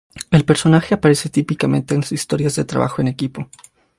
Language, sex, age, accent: Spanish, male, 19-29, Andino-Pacífico: Colombia, Perú, Ecuador, oeste de Bolivia y Venezuela andina